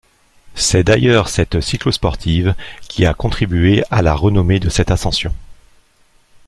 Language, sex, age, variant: French, male, 40-49, Français de métropole